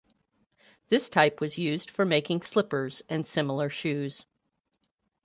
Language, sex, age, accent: English, female, 40-49, United States English